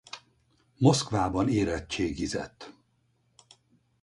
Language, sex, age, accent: Hungarian, male, 70-79, budapesti